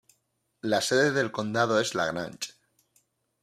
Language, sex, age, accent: Spanish, male, 30-39, España: Sur peninsular (Andalucia, Extremadura, Murcia)